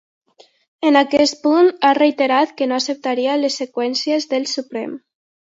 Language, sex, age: Catalan, female, under 19